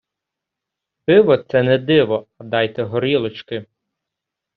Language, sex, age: Ukrainian, male, 19-29